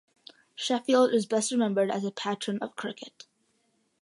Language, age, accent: English, under 19, United States English